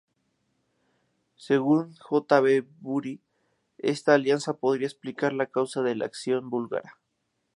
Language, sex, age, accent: Spanish, male, 19-29, México